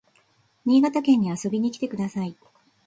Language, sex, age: Japanese, female, 40-49